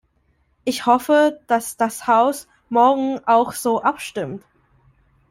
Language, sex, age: German, female, 19-29